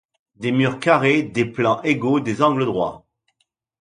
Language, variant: French, Français de métropole